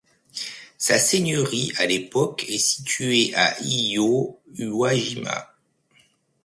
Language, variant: French, Français de métropole